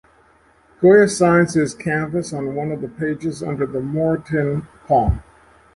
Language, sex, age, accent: English, male, 70-79, United States English